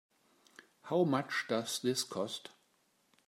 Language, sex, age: English, male, 50-59